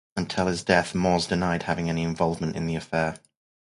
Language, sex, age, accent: English, male, 30-39, England English